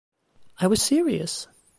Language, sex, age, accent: English, female, 30-39, United States English